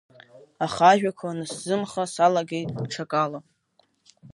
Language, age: Abkhazian, 30-39